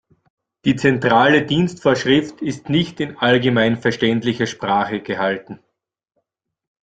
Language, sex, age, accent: German, male, 40-49, Österreichisches Deutsch